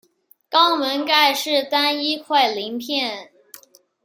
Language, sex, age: Chinese, male, under 19